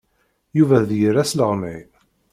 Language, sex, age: Kabyle, male, 50-59